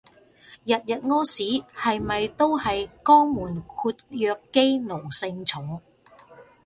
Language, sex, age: Cantonese, female, 50-59